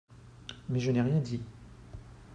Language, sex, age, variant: French, male, 40-49, Français de métropole